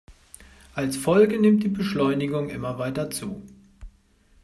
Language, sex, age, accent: German, male, 40-49, Deutschland Deutsch